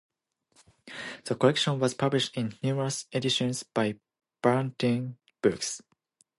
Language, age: English, 19-29